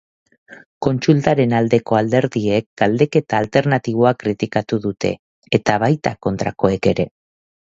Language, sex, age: Basque, female, 40-49